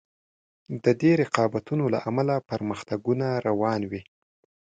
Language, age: Pashto, 19-29